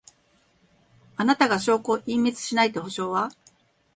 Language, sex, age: Japanese, female, 50-59